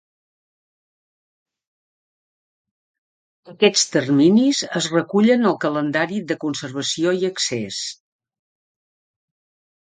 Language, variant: Catalan, Central